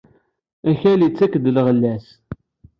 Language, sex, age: Kabyle, male, 19-29